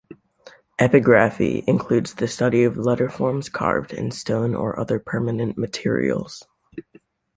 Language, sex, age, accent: English, male, under 19, United States English